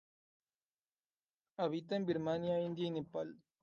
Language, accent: Spanish, México